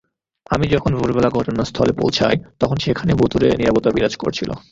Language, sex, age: Bengali, male, 19-29